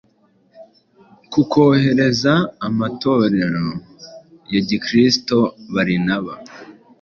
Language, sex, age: Kinyarwanda, male, 19-29